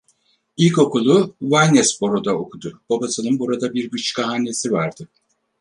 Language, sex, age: Turkish, male, 50-59